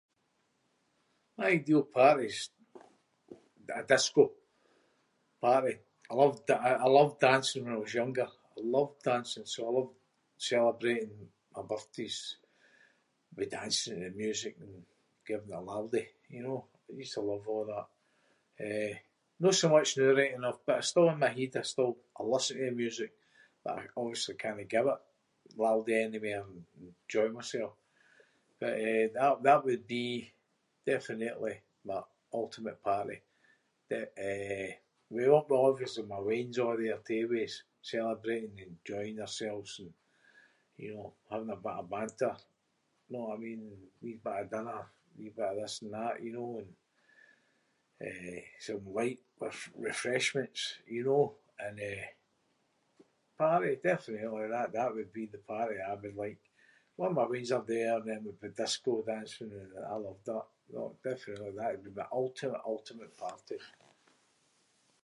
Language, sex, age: Scots, male, 60-69